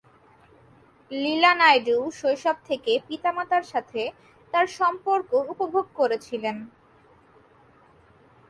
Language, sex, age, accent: Bengali, female, 19-29, শুদ্ধ বাংলা